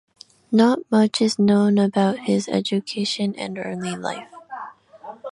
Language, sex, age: English, female, 19-29